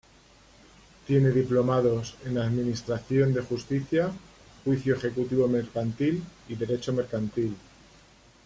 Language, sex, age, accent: Spanish, male, 40-49, España: Centro-Sur peninsular (Madrid, Toledo, Castilla-La Mancha)